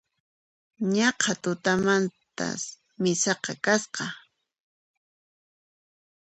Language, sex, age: Puno Quechua, female, 40-49